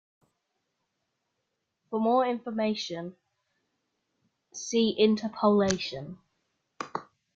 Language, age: English, 90+